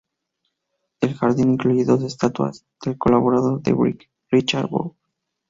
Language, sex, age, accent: Spanish, male, 19-29, México